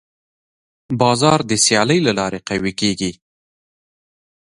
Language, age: Pashto, 30-39